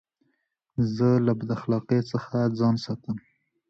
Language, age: Pashto, 19-29